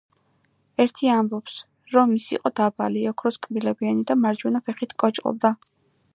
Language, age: Georgian, under 19